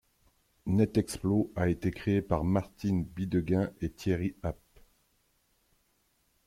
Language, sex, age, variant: French, male, 40-49, Français de métropole